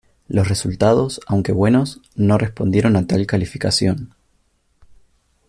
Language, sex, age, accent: Spanish, male, 19-29, Rioplatense: Argentina, Uruguay, este de Bolivia, Paraguay